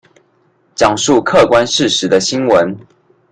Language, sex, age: Chinese, male, 19-29